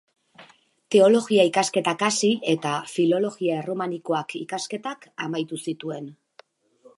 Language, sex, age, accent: Basque, female, 40-49, Erdialdekoa edo Nafarra (Gipuzkoa, Nafarroa)